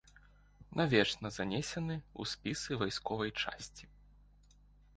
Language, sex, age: Belarusian, male, 19-29